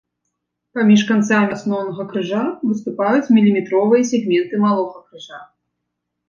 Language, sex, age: Belarusian, female, 19-29